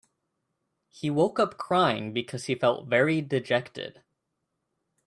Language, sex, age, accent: English, male, 19-29, United States English